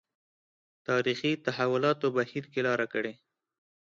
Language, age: Pashto, 19-29